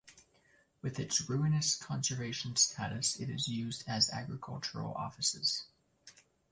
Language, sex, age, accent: English, male, 19-29, United States English